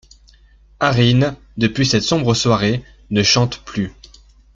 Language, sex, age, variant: French, male, 19-29, Français de métropole